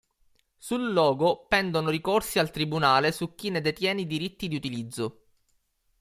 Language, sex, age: Italian, male, 19-29